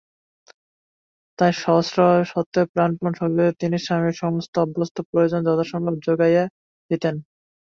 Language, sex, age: Bengali, male, 19-29